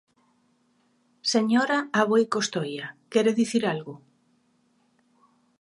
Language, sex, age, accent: Galician, female, 50-59, Normativo (estándar)